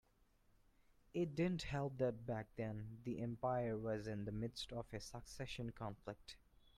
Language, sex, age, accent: English, male, 19-29, India and South Asia (India, Pakistan, Sri Lanka)